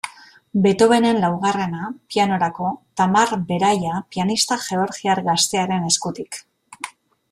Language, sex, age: Basque, female, 30-39